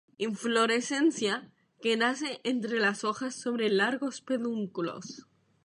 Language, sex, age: Spanish, female, 19-29